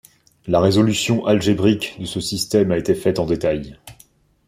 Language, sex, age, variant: French, male, 19-29, Français de métropole